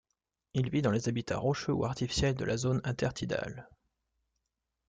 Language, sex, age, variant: French, male, 19-29, Français de métropole